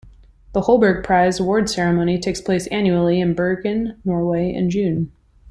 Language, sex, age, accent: English, female, 30-39, United States English